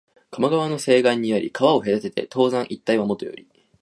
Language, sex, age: Japanese, male, 19-29